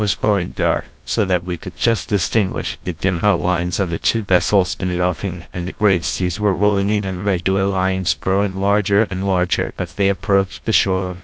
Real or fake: fake